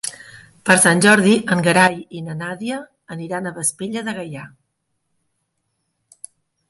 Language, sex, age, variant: Catalan, female, 40-49, Central